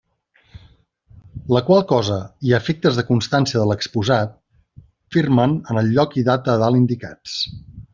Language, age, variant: Catalan, 40-49, Central